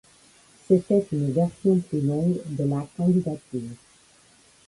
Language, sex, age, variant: French, female, 50-59, Français de métropole